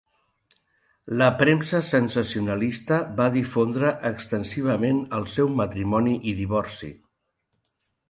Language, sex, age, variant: Catalan, male, 50-59, Central